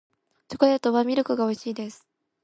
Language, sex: Japanese, female